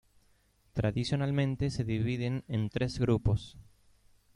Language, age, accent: Spanish, 30-39, Rioplatense: Argentina, Uruguay, este de Bolivia, Paraguay